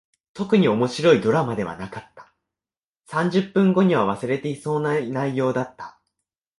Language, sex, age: Japanese, male, 19-29